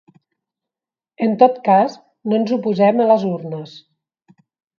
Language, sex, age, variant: Catalan, female, 40-49, Central